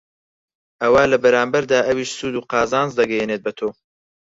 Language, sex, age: Central Kurdish, male, 19-29